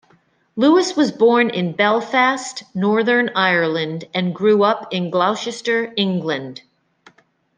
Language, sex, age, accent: English, female, 19-29, United States English